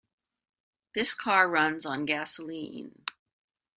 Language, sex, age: English, female, 50-59